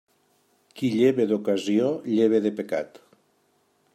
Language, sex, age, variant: Catalan, male, 40-49, Nord-Occidental